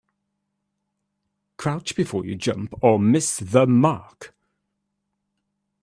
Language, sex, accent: English, male, England English